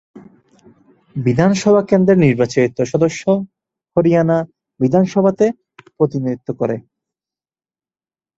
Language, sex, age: Bengali, male, 19-29